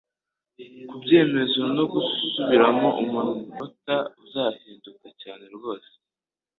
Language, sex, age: Kinyarwanda, male, under 19